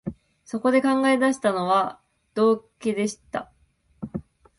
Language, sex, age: Japanese, female, 19-29